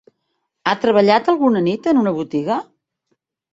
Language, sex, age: Catalan, female, 60-69